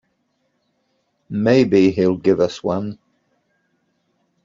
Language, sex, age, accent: English, male, 80-89, England English